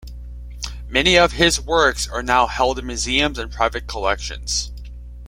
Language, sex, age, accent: English, male, under 19, United States English